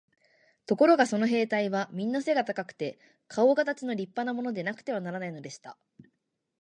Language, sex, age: Japanese, female, 19-29